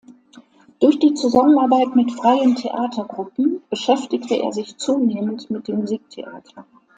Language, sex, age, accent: German, female, 60-69, Deutschland Deutsch